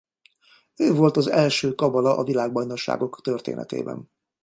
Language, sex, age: Hungarian, male, 50-59